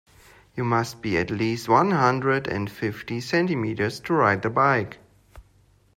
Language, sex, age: English, male, 30-39